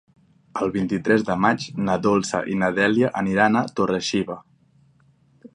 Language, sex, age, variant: Catalan, male, 19-29, Central